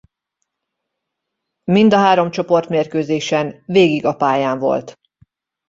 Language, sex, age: Hungarian, female, 40-49